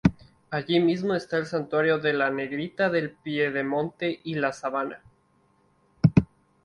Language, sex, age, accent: Spanish, male, 19-29, Andino-Pacífico: Colombia, Perú, Ecuador, oeste de Bolivia y Venezuela andina